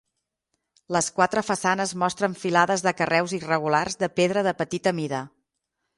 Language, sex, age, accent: Catalan, female, 19-29, nord-occidental; septentrional